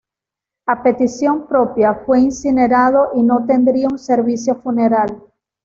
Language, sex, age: Spanish, female, 30-39